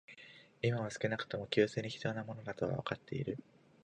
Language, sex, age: Japanese, male, 19-29